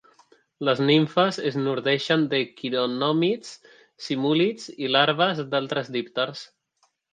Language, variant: Catalan, Central